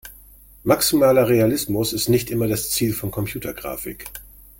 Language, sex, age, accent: German, male, 50-59, Deutschland Deutsch